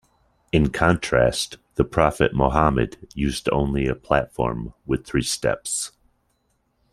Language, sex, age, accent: English, male, 50-59, United States English